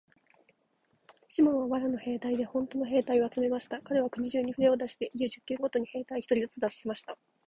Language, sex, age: Japanese, female, 19-29